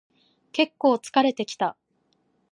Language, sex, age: Japanese, female, 19-29